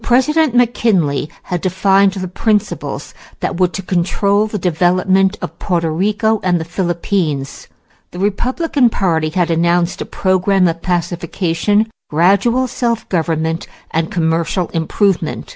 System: none